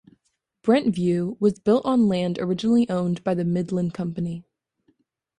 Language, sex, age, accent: English, female, under 19, United States English